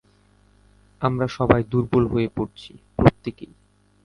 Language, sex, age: Bengali, male, 19-29